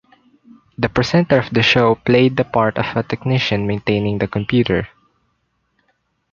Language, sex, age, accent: English, male, under 19, Filipino